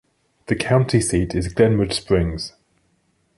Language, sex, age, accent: English, male, 30-39, England English